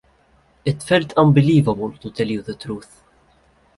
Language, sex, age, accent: English, male, 19-29, United States English